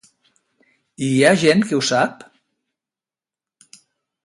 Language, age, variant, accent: Catalan, 60-69, Central, central